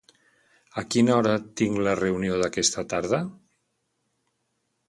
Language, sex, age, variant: Catalan, male, 60-69, Valencià central